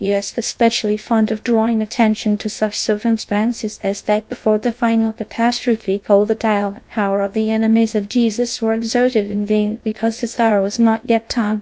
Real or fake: fake